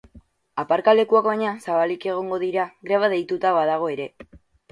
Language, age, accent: Basque, under 19, Batua